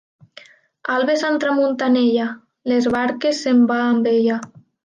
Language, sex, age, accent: Catalan, female, 19-29, valencià